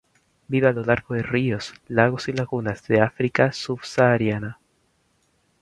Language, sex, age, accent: Spanish, female, 19-29, Chileno: Chile, Cuyo